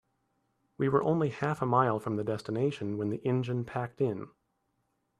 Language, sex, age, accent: English, male, 30-39, United States English